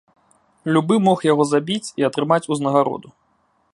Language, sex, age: Belarusian, male, 19-29